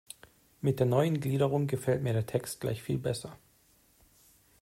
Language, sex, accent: German, male, Deutschland Deutsch